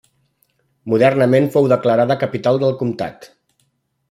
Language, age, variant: Catalan, 40-49, Central